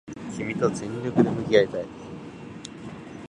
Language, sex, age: Japanese, male, 19-29